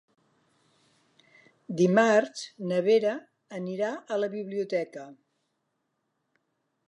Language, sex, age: Catalan, female, 60-69